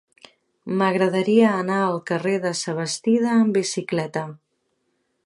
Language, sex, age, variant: Catalan, female, 30-39, Nord-Occidental